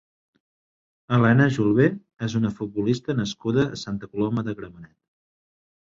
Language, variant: Catalan, Central